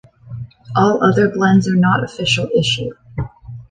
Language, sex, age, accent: English, female, 19-29, Canadian English